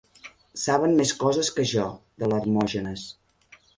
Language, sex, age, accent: Catalan, female, 50-59, nord-oriental